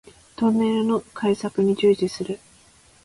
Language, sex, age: Japanese, female, 19-29